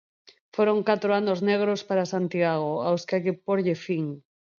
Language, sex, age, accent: Galician, female, 40-49, Normativo (estándar)